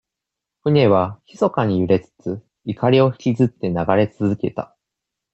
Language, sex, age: Japanese, male, 19-29